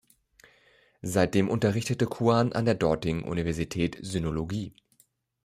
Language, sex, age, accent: German, male, 30-39, Deutschland Deutsch